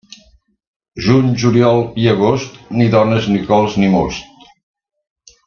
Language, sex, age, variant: Catalan, male, 70-79, Central